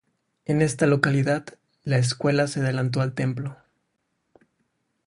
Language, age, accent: Spanish, 30-39, México